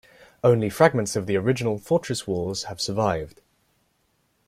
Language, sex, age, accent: English, male, 19-29, England English